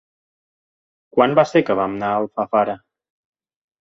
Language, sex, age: Catalan, male, 30-39